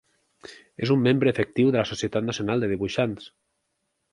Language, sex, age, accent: Catalan, male, 19-29, valencià